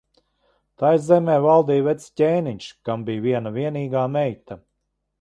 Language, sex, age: Latvian, male, 50-59